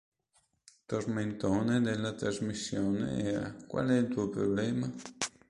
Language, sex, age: Italian, male, 19-29